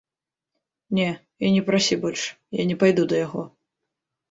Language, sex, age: Belarusian, female, under 19